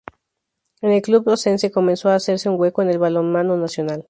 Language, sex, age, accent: Spanish, female, 19-29, México